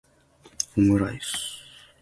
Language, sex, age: Japanese, male, 19-29